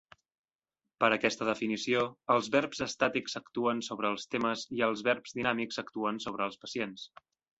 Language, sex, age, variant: Catalan, male, 19-29, Central